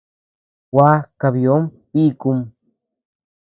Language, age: Tepeuxila Cuicatec, under 19